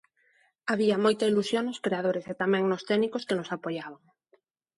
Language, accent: Galician, Neofalante